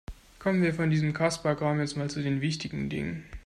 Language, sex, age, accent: German, male, 19-29, Deutschland Deutsch